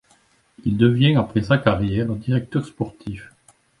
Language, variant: French, Français de métropole